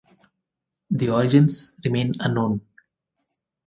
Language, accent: English, India and South Asia (India, Pakistan, Sri Lanka)